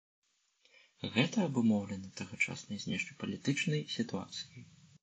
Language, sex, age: Belarusian, male, 19-29